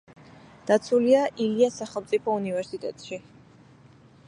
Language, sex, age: Georgian, female, 19-29